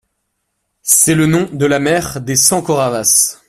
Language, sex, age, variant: French, male, 19-29, Français de métropole